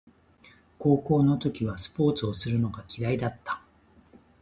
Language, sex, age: Japanese, male, 50-59